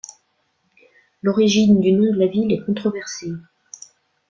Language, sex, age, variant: French, female, 40-49, Français de métropole